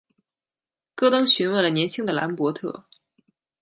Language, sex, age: Chinese, female, 19-29